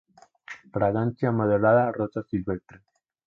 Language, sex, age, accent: Spanish, male, under 19, Andino-Pacífico: Colombia, Perú, Ecuador, oeste de Bolivia y Venezuela andina